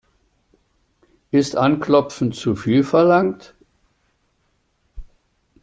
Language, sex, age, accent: German, male, 70-79, Deutschland Deutsch